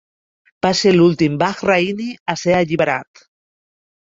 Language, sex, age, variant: Catalan, female, 40-49, Central